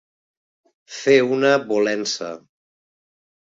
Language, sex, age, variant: Catalan, male, 50-59, Central